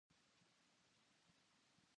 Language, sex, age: Japanese, female, under 19